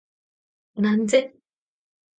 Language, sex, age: Japanese, female, under 19